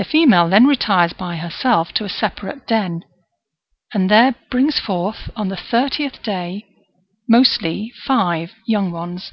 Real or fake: real